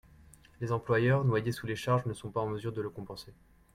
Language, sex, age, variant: French, male, 30-39, Français de métropole